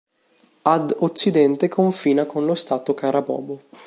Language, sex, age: Italian, male, 19-29